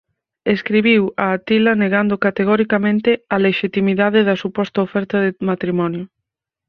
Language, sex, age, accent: Galician, female, 30-39, Oriental (común en zona oriental)